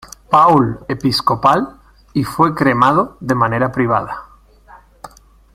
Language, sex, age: Spanish, male, 40-49